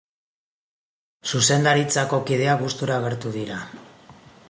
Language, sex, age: Basque, male, 50-59